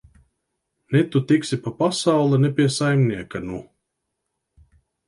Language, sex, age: Latvian, male, 50-59